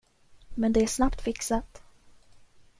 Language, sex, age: Swedish, female, 19-29